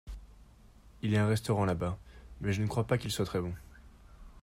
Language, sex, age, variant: French, male, 19-29, Français de métropole